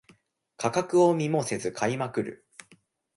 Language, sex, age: Japanese, male, under 19